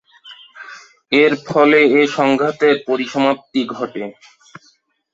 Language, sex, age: Bengali, male, 19-29